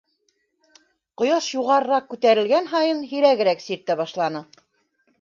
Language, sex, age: Bashkir, female, 60-69